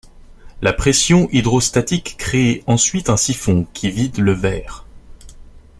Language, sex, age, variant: French, male, 19-29, Français de métropole